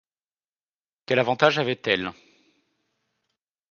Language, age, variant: French, 30-39, Français de métropole